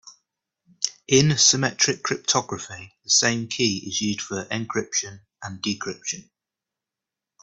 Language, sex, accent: English, female, England English